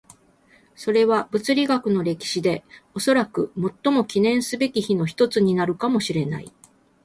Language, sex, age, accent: Japanese, female, 60-69, 関西